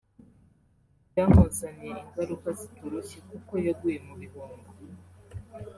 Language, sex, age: Kinyarwanda, female, under 19